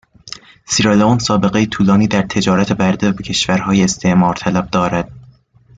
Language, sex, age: Persian, male, 19-29